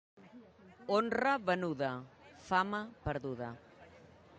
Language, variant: Catalan, Central